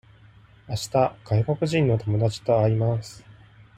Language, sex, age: Japanese, male, 30-39